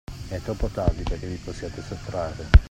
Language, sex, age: Italian, male, 50-59